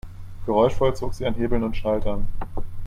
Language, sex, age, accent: German, male, 19-29, Deutschland Deutsch